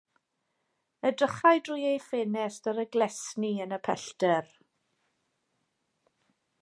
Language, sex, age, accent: Welsh, female, 40-49, Y Deyrnas Unedig Cymraeg